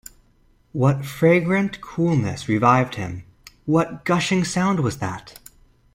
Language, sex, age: English, male, 19-29